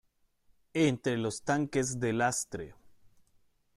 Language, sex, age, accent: Spanish, male, 19-29, América central